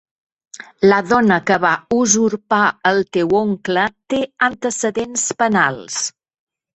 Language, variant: Catalan, Septentrional